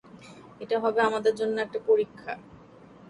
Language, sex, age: Bengali, female, 30-39